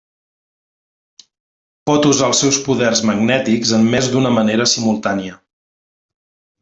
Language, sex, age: Catalan, male, 40-49